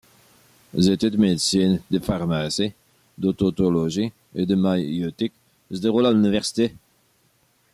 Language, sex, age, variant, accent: French, male, 40-49, Français d'Amérique du Nord, Français du Canada